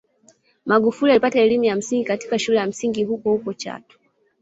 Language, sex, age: Swahili, female, 19-29